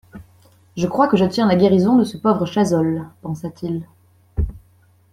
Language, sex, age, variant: French, female, 19-29, Français de métropole